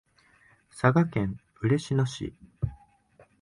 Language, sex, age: Japanese, male, 19-29